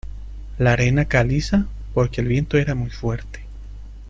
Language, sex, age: Spanish, male, 30-39